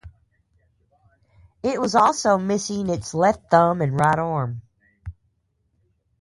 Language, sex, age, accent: English, female, 40-49, United States English